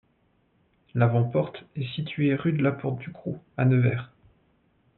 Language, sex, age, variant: French, male, 40-49, Français de métropole